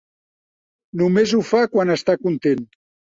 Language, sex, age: Catalan, male, 70-79